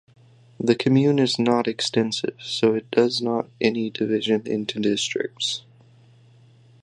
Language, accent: English, United States English